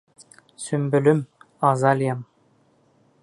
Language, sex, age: Bashkir, male, 30-39